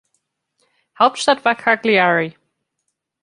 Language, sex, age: German, female, 19-29